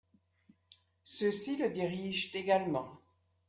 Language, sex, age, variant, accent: French, female, 60-69, Français d'Europe, Français de Belgique